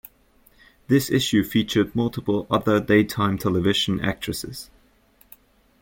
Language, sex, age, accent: English, male, 19-29, United States English